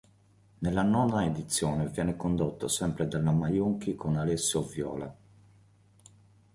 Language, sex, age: Italian, male, 30-39